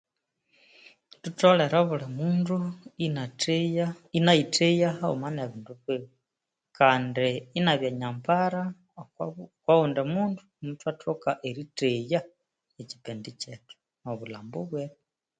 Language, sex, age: Konzo, female, 30-39